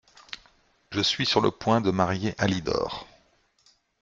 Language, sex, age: French, male, 50-59